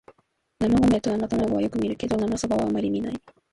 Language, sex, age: Japanese, female, 19-29